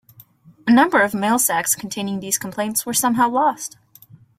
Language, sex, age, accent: English, female, under 19, United States English